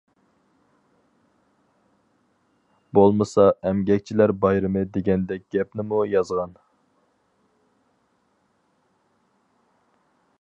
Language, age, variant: Uyghur, 30-39, ئۇيغۇر تىلى